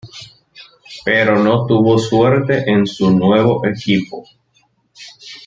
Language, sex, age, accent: Spanish, male, 30-39, Caribe: Cuba, Venezuela, Puerto Rico, República Dominicana, Panamá, Colombia caribeña, México caribeño, Costa del golfo de México